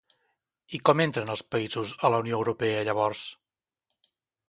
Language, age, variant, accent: Catalan, 50-59, Central, central